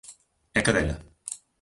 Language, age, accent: Galician, 19-29, Central (gheada)